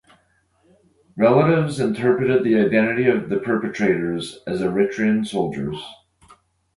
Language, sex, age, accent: English, male, 40-49, Canadian English